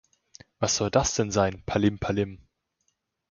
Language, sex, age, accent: German, male, under 19, Deutschland Deutsch